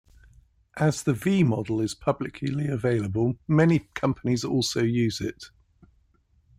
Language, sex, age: English, male, 50-59